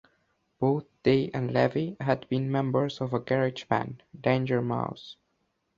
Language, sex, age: English, male, under 19